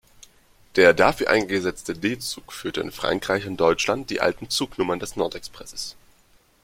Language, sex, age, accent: German, male, 19-29, Deutschland Deutsch